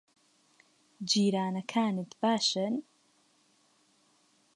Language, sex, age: Central Kurdish, female, 19-29